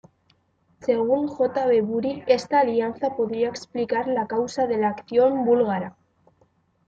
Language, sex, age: Spanish, female, under 19